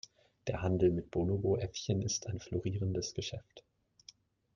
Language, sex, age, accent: German, male, 19-29, Deutschland Deutsch